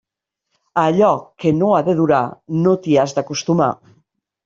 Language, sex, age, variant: Catalan, female, 50-59, Nord-Occidental